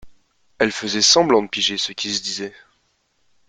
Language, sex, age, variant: French, male, 19-29, Français de métropole